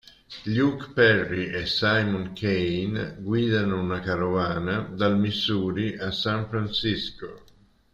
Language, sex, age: Italian, male, 60-69